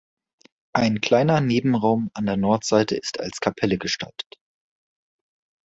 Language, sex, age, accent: German, male, 19-29, Deutschland Deutsch